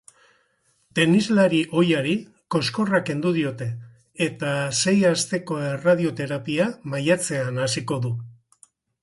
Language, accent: Basque, Mendebalekoa (Araba, Bizkaia, Gipuzkoako mendebaleko herri batzuk)